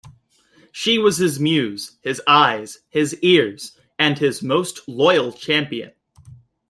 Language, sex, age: English, male, 19-29